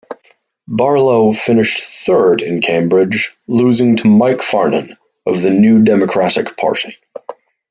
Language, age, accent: English, 19-29, Irish English